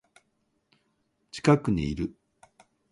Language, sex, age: Japanese, male, 60-69